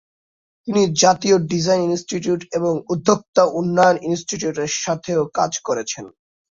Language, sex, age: Bengali, male, under 19